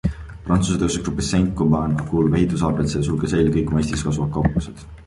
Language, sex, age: Estonian, male, 19-29